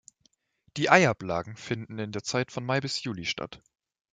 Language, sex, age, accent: German, male, 19-29, Deutschland Deutsch